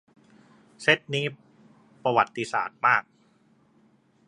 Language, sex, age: Thai, male, 19-29